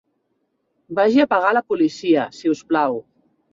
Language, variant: Catalan, Central